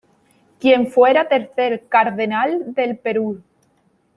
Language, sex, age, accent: Spanish, female, 19-29, España: Sur peninsular (Andalucia, Extremadura, Murcia)